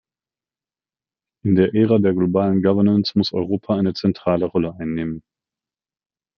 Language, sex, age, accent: German, male, 40-49, Deutschland Deutsch